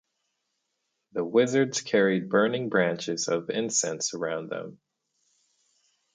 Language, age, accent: English, 30-39, United States English